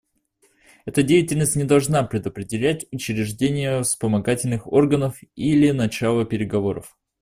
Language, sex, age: Russian, male, under 19